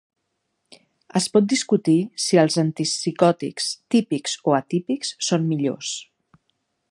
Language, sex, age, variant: Catalan, female, 40-49, Central